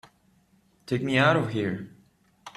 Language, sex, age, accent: English, male, 19-29, United States English